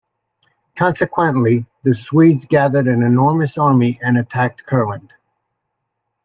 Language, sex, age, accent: English, male, 60-69, United States English